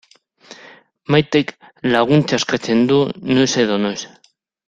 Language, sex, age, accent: Basque, male, 40-49, Mendebalekoa (Araba, Bizkaia, Gipuzkoako mendebaleko herri batzuk)